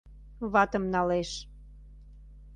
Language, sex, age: Mari, female, 40-49